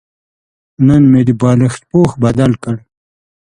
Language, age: Pashto, 70-79